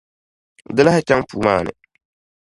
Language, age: Dagbani, 19-29